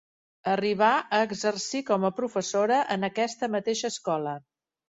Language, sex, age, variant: Catalan, female, 60-69, Central